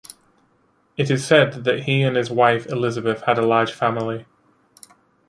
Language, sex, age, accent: English, male, 19-29, England English